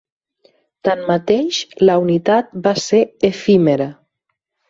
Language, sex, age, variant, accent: Catalan, female, 19-29, Nord-Occidental, Lleidatà